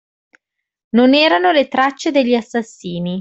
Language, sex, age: Italian, male, 30-39